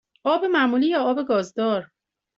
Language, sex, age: Persian, female, 40-49